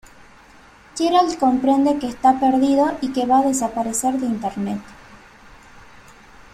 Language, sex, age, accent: Spanish, female, 19-29, Rioplatense: Argentina, Uruguay, este de Bolivia, Paraguay